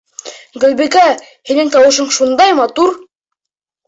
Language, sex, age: Bashkir, male, under 19